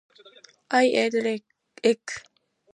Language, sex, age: Japanese, female, 19-29